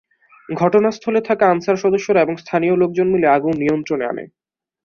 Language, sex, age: Bengali, male, under 19